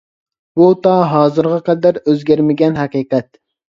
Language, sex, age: Uyghur, male, 19-29